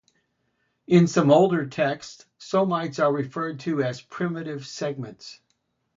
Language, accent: English, United States English